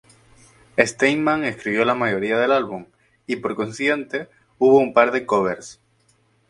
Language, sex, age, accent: Spanish, male, 19-29, España: Islas Canarias